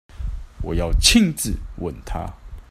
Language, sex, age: Chinese, male, 19-29